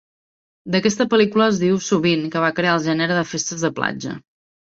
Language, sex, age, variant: Catalan, female, 30-39, Central